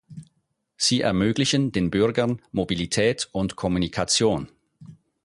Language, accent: German, Schweizerdeutsch